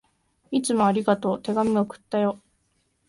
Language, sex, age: Japanese, female, 19-29